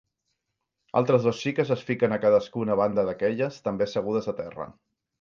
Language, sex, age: Catalan, male, 40-49